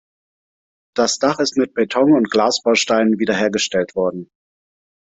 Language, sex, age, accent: German, male, 40-49, Deutschland Deutsch